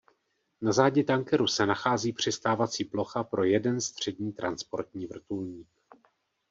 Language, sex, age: Czech, male, 40-49